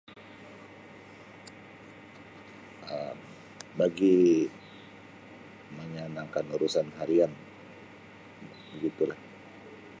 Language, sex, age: Sabah Malay, male, 40-49